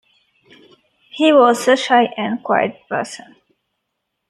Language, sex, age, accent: English, female, 19-29, United States English